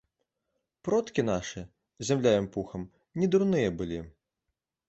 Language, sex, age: Belarusian, male, 19-29